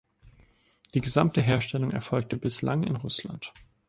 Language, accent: German, Deutschland Deutsch